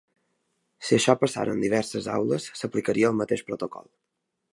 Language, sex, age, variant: Catalan, male, 19-29, Balear